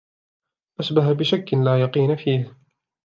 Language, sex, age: Arabic, male, 19-29